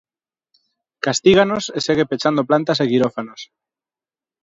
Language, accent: Galician, Normativo (estándar)